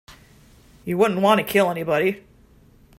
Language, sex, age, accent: English, female, 30-39, United States English